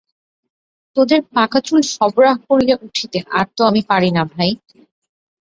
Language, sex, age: Bengali, female, 19-29